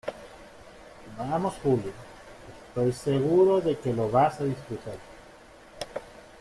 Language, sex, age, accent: Spanish, male, 40-49, Caribe: Cuba, Venezuela, Puerto Rico, República Dominicana, Panamá, Colombia caribeña, México caribeño, Costa del golfo de México